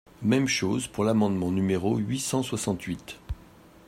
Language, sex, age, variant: French, male, 50-59, Français de métropole